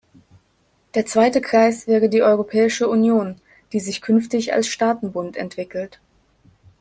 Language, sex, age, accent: German, female, 19-29, Deutschland Deutsch